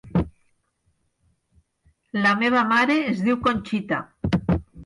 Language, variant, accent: Catalan, Nord-Occidental, nord-occidental